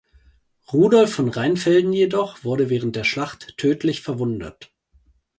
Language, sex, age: German, male, 30-39